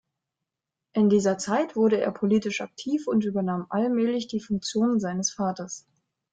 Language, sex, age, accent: German, female, 19-29, Deutschland Deutsch